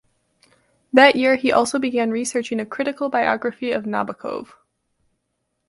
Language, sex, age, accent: English, female, 19-29, United States English